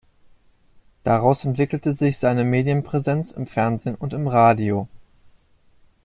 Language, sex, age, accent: German, male, 19-29, Deutschland Deutsch